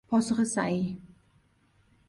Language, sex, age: Persian, female, 30-39